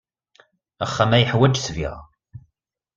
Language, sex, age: Kabyle, male, 40-49